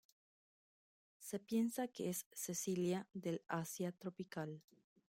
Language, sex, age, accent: Spanish, female, 30-39, Rioplatense: Argentina, Uruguay, este de Bolivia, Paraguay